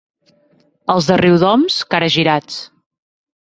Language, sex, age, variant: Catalan, female, 30-39, Central